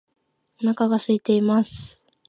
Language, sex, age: Japanese, female, 19-29